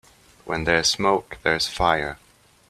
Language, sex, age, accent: English, male, 19-29, England English